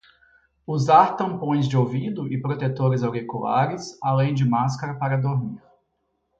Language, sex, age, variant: Portuguese, male, 30-39, Portuguese (Brasil)